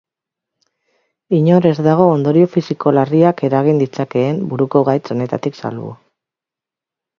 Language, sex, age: Basque, female, 40-49